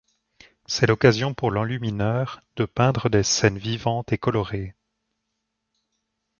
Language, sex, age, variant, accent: French, male, 30-39, Français d'Europe, Français de Suisse